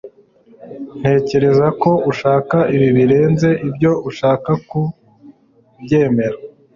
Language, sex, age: Kinyarwanda, male, 19-29